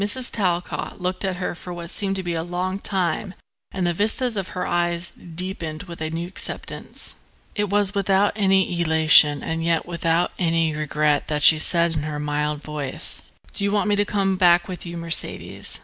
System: none